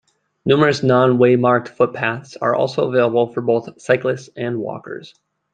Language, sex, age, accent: English, male, 30-39, United States English